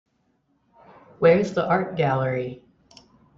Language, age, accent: English, 30-39, United States English